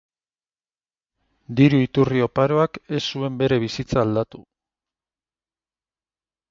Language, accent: Basque, Mendebalekoa (Araba, Bizkaia, Gipuzkoako mendebaleko herri batzuk)